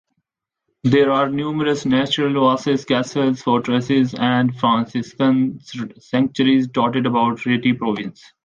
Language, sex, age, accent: English, male, 19-29, India and South Asia (India, Pakistan, Sri Lanka)